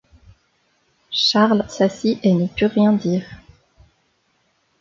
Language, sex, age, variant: French, female, 30-39, Français de métropole